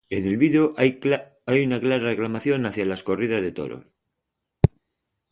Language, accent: Spanish, España: Norte peninsular (Asturias, Castilla y León, Cantabria, País Vasco, Navarra, Aragón, La Rioja, Guadalajara, Cuenca)